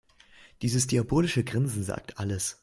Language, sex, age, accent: German, male, 19-29, Deutschland Deutsch